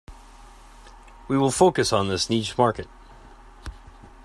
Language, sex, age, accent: English, male, 40-49, United States English